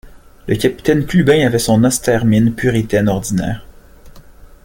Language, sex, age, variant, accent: French, male, 19-29, Français d'Amérique du Nord, Français du Canada